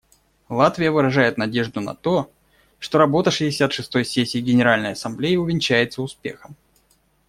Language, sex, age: Russian, male, 40-49